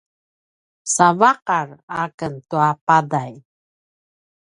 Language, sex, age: Paiwan, female, 50-59